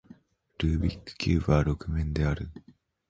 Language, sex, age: Japanese, male, 19-29